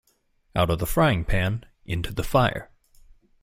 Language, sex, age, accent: English, male, 19-29, United States English